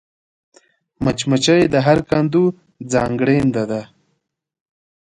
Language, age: Pashto, 19-29